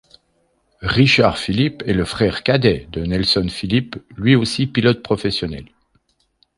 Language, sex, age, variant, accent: French, male, 50-59, Français d'Europe, Français de Suisse